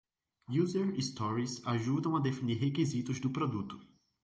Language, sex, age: Portuguese, male, 19-29